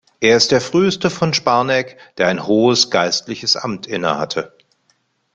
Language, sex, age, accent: German, male, 50-59, Deutschland Deutsch